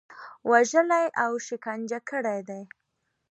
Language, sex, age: Pashto, female, 19-29